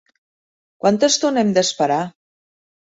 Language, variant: Catalan, Central